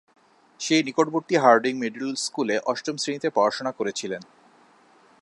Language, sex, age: Bengali, male, 30-39